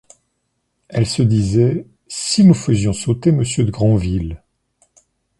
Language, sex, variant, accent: French, male, Français d'Europe, Français de Suisse